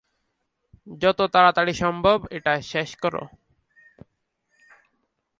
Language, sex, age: Bengali, male, 19-29